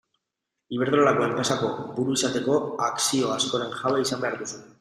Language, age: Basque, 19-29